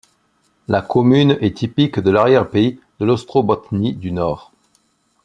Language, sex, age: French, male, 40-49